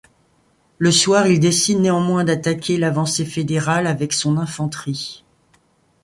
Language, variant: French, Français de métropole